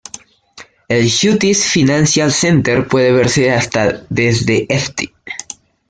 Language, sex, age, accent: Spanish, male, under 19, Andino-Pacífico: Colombia, Perú, Ecuador, oeste de Bolivia y Venezuela andina